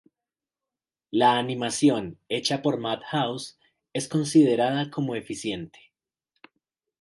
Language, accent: Spanish, Andino-Pacífico: Colombia, Perú, Ecuador, oeste de Bolivia y Venezuela andina